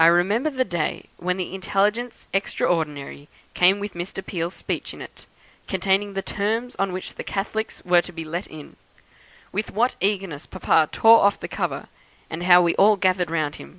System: none